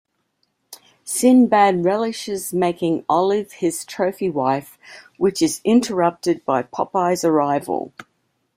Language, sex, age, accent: English, female, 60-69, United States English